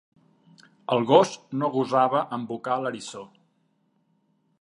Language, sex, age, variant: Catalan, male, 50-59, Central